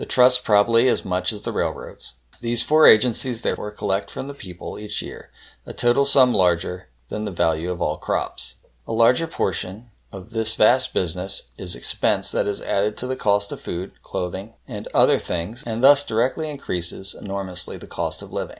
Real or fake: real